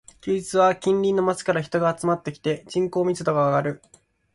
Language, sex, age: Japanese, male, 19-29